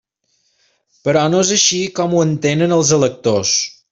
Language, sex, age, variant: Catalan, male, 30-39, Balear